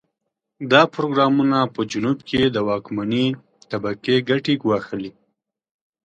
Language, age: Pashto, 19-29